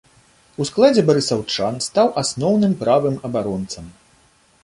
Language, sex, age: Belarusian, male, 30-39